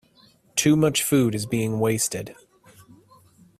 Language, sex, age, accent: English, male, 30-39, United States English